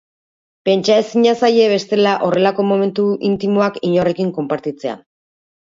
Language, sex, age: Basque, female, 40-49